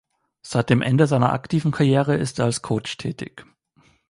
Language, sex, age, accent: German, male, 30-39, Österreichisches Deutsch